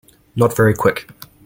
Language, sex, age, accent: English, male, 19-29, New Zealand English